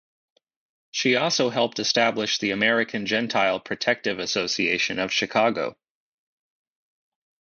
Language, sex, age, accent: English, male, 30-39, United States English